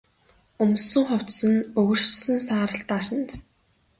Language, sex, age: Mongolian, female, 19-29